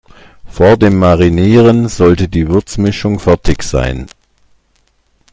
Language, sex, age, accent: German, male, 60-69, Deutschland Deutsch